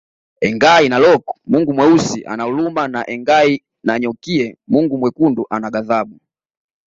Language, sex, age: Swahili, male, 19-29